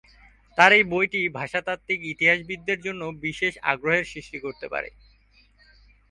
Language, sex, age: Bengali, male, 19-29